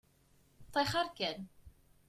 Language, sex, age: Kabyle, female, 19-29